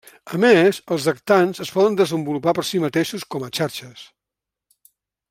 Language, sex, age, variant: Catalan, male, 70-79, Central